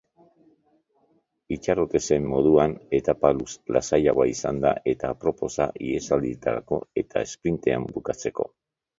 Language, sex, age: Basque, male, 60-69